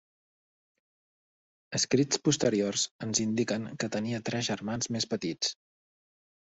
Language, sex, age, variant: Catalan, male, 40-49, Central